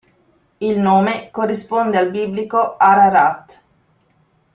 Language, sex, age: Italian, female, 40-49